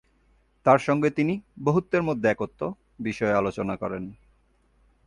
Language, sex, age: Bengali, male, 30-39